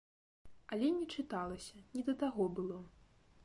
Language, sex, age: Belarusian, female, 19-29